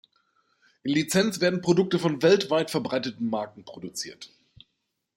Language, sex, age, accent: German, male, 50-59, Deutschland Deutsch